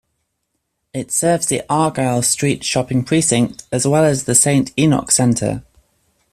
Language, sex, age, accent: English, female, 19-29, England English